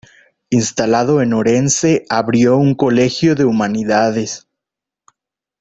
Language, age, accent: Spanish, 30-39, México